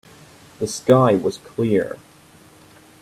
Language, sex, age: English, male, 19-29